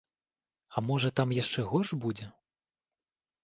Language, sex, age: Belarusian, male, 30-39